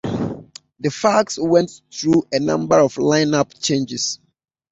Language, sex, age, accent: English, male, 30-39, United States English